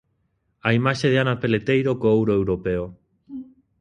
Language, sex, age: Galician, male, 19-29